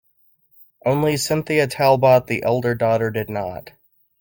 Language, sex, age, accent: English, male, 30-39, United States English